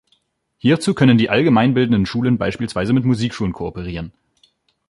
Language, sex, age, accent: German, male, 19-29, Deutschland Deutsch